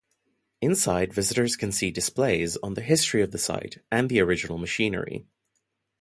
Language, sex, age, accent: English, male, 19-29, Southern African (South Africa, Zimbabwe, Namibia)